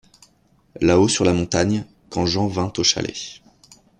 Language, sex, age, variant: French, male, 30-39, Français de métropole